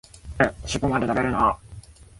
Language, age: Japanese, 19-29